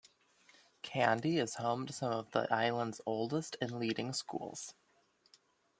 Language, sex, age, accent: English, male, under 19, United States English